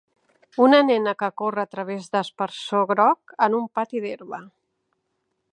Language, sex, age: Catalan, female, 50-59